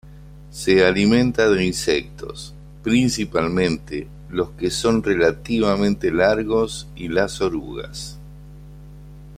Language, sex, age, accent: Spanish, male, 60-69, Rioplatense: Argentina, Uruguay, este de Bolivia, Paraguay